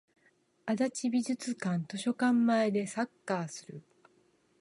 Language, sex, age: Japanese, female, 50-59